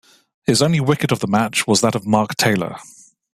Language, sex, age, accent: English, male, 30-39, England English